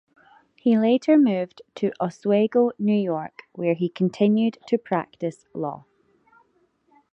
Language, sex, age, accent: English, female, 19-29, Scottish English